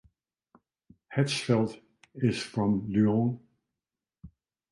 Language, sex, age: English, male, 60-69